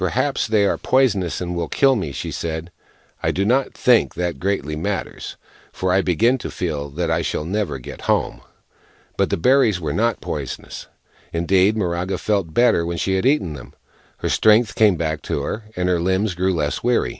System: none